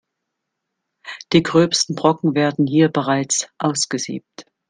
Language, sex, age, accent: German, female, 50-59, Deutschland Deutsch